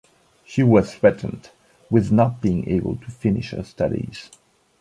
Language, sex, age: English, male, 40-49